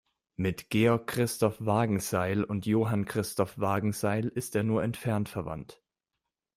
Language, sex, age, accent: German, male, 19-29, Deutschland Deutsch